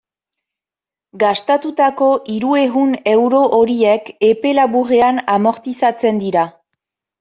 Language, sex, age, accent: Basque, female, 19-29, Nafar-lapurtarra edo Zuberotarra (Lapurdi, Nafarroa Beherea, Zuberoa)